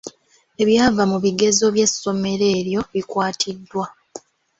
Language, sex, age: Ganda, female, 19-29